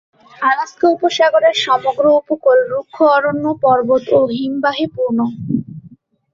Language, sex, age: Bengali, female, 19-29